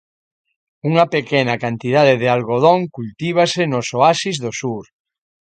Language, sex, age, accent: Galician, male, 60-69, Atlántico (seseo e gheada)